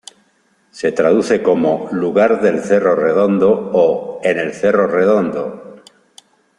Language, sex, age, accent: Spanish, male, 50-59, España: Norte peninsular (Asturias, Castilla y León, Cantabria, País Vasco, Navarra, Aragón, La Rioja, Guadalajara, Cuenca)